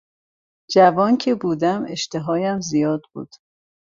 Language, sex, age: Persian, female, 40-49